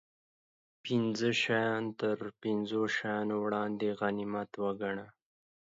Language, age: Pashto, 19-29